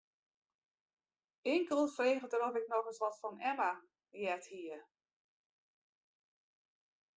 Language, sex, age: Western Frisian, female, 50-59